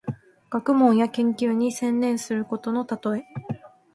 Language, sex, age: Japanese, female, 19-29